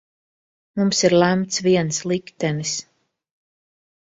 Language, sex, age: Latvian, female, 30-39